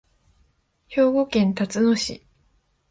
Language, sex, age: Japanese, female, 19-29